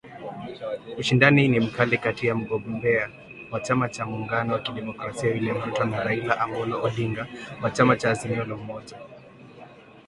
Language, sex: Swahili, male